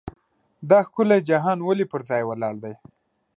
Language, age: Pashto, 19-29